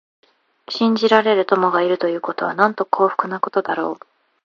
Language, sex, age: Japanese, female, 19-29